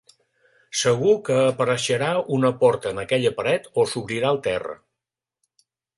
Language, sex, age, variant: Catalan, male, 60-69, Central